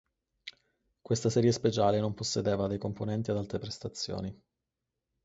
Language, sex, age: Italian, male, 19-29